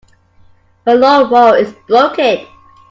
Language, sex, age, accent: English, female, 40-49, Scottish English